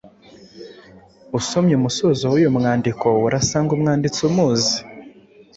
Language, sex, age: Kinyarwanda, male, 19-29